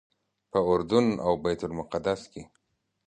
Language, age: Pashto, 30-39